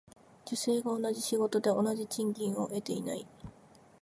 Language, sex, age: Japanese, female, 19-29